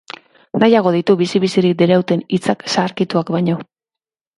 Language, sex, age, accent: Basque, female, 50-59, Mendebalekoa (Araba, Bizkaia, Gipuzkoako mendebaleko herri batzuk)